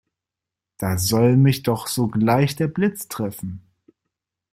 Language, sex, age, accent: German, male, 30-39, Deutschland Deutsch